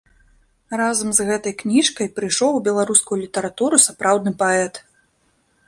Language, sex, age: Belarusian, female, 19-29